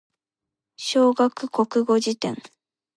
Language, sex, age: Japanese, female, under 19